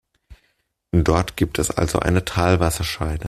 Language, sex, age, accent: German, male, 19-29, Deutschland Deutsch